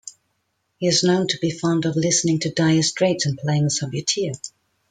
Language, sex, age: English, female, 50-59